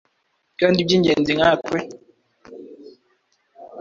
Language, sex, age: Kinyarwanda, male, 19-29